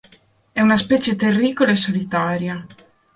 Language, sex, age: Italian, female, 19-29